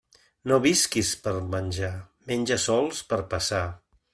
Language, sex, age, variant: Catalan, male, 50-59, Central